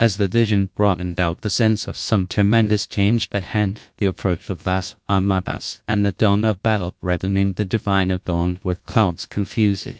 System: TTS, GlowTTS